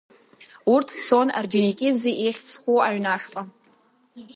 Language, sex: Abkhazian, female